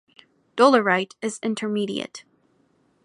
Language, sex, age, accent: English, female, under 19, United States English